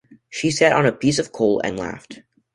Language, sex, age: English, male, under 19